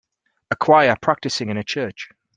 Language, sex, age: English, male, 40-49